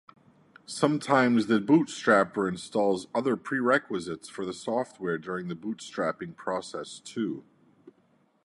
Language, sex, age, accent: English, male, 30-39, United States English